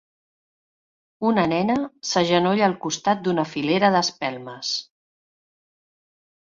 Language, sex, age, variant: Catalan, female, 40-49, Central